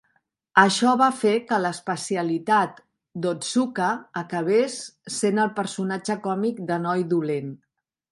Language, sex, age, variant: Catalan, female, 60-69, Central